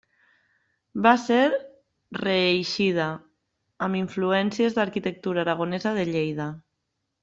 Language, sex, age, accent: Catalan, female, 30-39, valencià